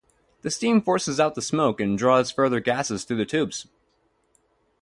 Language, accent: English, United States English